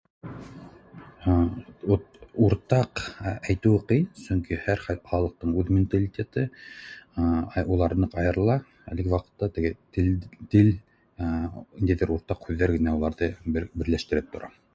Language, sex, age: Bashkir, male, 40-49